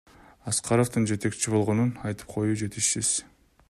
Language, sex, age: Kyrgyz, male, 19-29